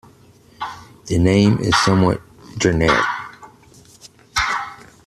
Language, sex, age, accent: English, male, 40-49, United States English